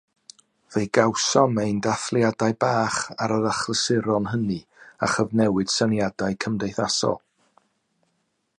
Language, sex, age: Welsh, male, 60-69